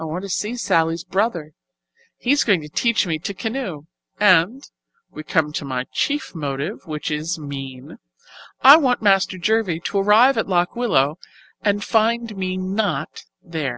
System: none